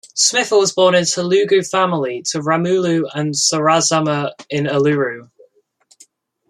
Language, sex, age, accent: English, male, under 19, England English